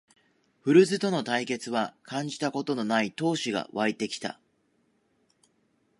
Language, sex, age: Japanese, male, 19-29